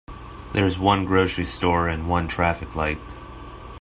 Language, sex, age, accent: English, male, 19-29, United States English